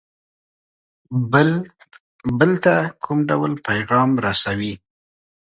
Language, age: Pashto, 40-49